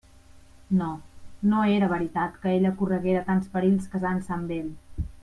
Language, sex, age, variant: Catalan, female, 30-39, Central